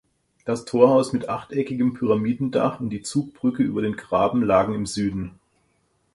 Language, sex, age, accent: German, male, 50-59, Deutschland Deutsch